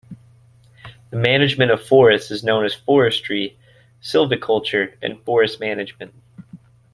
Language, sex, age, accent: English, male, 19-29, United States English